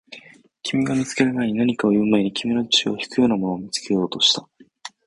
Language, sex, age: Japanese, male, 19-29